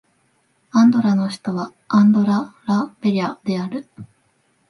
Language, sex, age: Japanese, female, 19-29